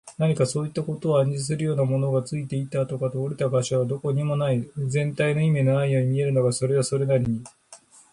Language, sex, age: Japanese, male, 50-59